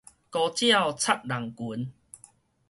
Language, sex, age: Min Nan Chinese, male, 19-29